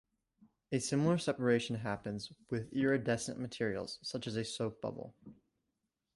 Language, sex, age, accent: English, male, under 19, United States English